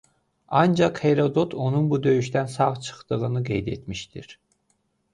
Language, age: Azerbaijani, 30-39